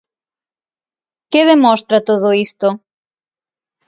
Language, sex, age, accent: Galician, female, 30-39, Atlántico (seseo e gheada); Normativo (estándar)